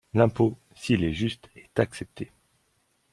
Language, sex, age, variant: French, male, 19-29, Français de métropole